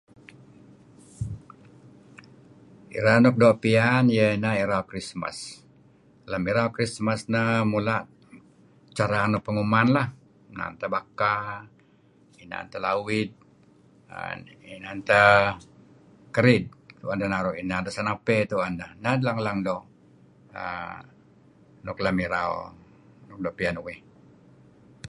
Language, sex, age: Kelabit, male, 70-79